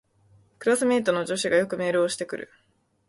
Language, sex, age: Japanese, female, 19-29